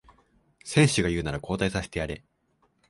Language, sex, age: Japanese, male, 19-29